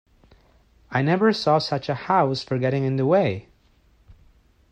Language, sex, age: English, male, 19-29